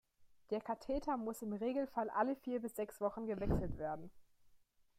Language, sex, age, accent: German, female, 19-29, Deutschland Deutsch